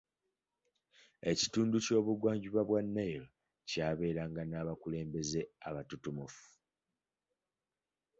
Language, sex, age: Ganda, male, 19-29